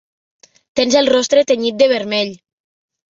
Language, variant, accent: Catalan, Septentrional, Lleidatà